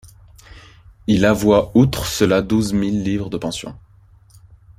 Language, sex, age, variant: French, male, 30-39, Français de métropole